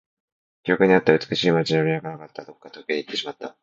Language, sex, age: Japanese, male, 19-29